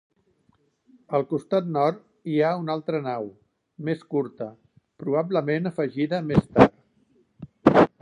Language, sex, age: Catalan, female, 60-69